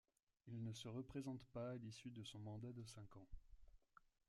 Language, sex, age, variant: French, male, 19-29, Français de métropole